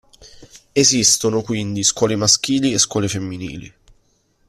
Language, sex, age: Italian, male, 19-29